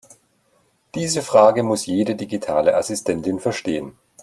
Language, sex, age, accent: German, male, 40-49, Deutschland Deutsch